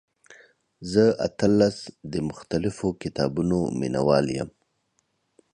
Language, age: Pashto, 30-39